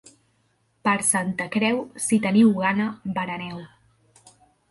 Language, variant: Catalan, Central